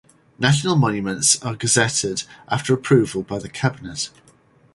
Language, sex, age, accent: English, male, 40-49, England English